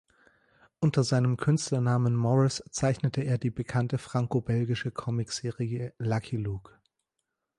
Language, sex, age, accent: German, male, 30-39, Deutschland Deutsch